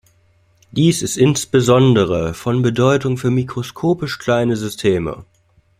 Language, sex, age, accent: German, male, 19-29, Deutschland Deutsch